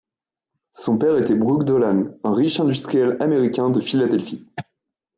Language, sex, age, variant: French, male, 19-29, Français de métropole